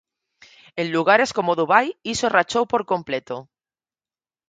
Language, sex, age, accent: Galician, female, 40-49, Normativo (estándar)